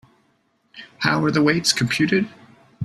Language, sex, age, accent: English, male, 40-49, Canadian English